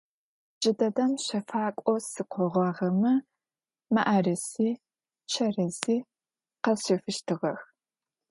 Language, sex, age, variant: Adyghe, female, 19-29, Адыгабзэ (Кирил, пстэумэ зэдыряе)